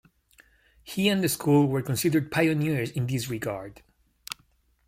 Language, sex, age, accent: English, male, 30-39, United States English